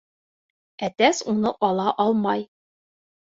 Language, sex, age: Bashkir, female, 30-39